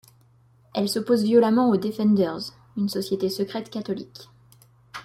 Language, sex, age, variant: French, female, 19-29, Français de métropole